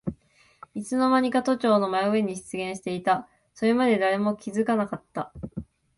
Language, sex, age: Japanese, female, 19-29